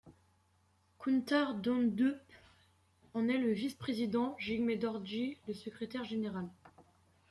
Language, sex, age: French, male, under 19